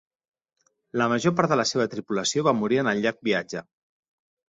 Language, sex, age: Catalan, male, 40-49